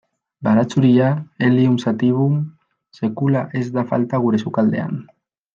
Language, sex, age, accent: Basque, male, 19-29, Mendebalekoa (Araba, Bizkaia, Gipuzkoako mendebaleko herri batzuk)